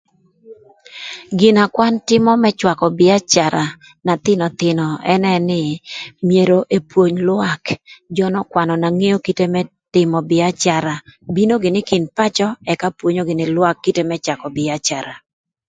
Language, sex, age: Thur, female, 50-59